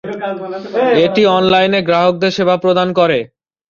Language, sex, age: Bengali, male, 19-29